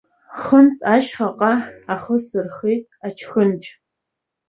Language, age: Abkhazian, under 19